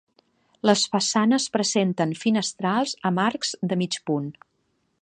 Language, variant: Catalan, Nord-Occidental